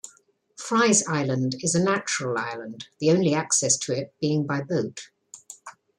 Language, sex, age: English, female, 60-69